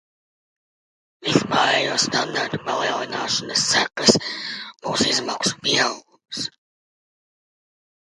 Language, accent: Latvian, bez akcenta